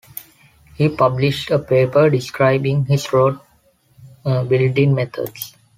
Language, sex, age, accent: English, male, 19-29, India and South Asia (India, Pakistan, Sri Lanka)